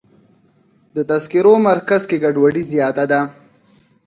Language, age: Pashto, 19-29